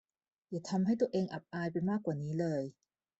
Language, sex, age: Thai, female, 30-39